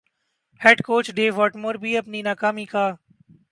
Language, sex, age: Urdu, male, 19-29